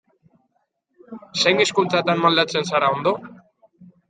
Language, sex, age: Basque, male, 19-29